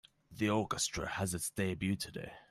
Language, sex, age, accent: English, male, under 19, England English